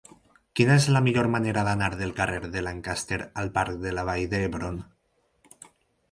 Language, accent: Catalan, valencià